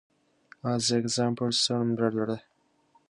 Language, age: English, 19-29